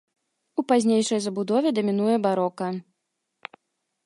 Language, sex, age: Belarusian, female, 19-29